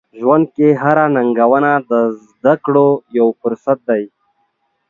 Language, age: Pashto, 30-39